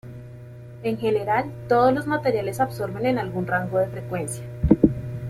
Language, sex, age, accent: Spanish, female, 30-39, Andino-Pacífico: Colombia, Perú, Ecuador, oeste de Bolivia y Venezuela andina